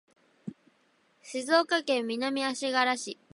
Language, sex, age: Japanese, female, 19-29